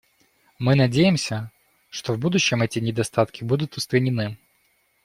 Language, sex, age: Russian, male, 19-29